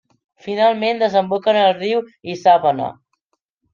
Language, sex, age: Catalan, male, under 19